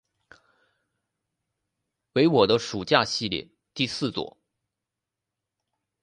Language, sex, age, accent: Chinese, male, 19-29, 出生地：山东省